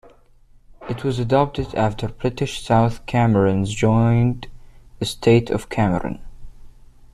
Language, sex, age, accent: English, male, under 19, United States English